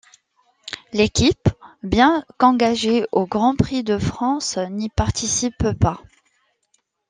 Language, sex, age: French, female, 19-29